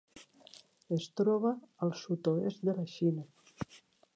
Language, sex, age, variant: Catalan, female, 60-69, Central